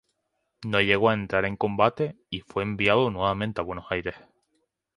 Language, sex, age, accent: Spanish, male, 19-29, España: Islas Canarias